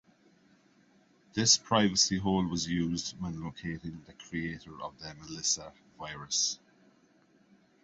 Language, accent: English, Irish English